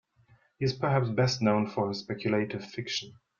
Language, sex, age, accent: English, male, 30-39, United States English